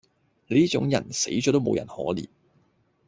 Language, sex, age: Cantonese, male, 30-39